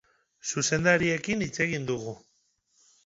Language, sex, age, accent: Basque, male, 30-39, Mendebalekoa (Araba, Bizkaia, Gipuzkoako mendebaleko herri batzuk)